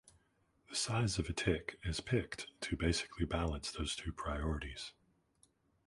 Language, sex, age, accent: English, male, 40-49, United States English